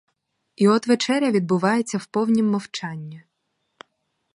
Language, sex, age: Ukrainian, female, 19-29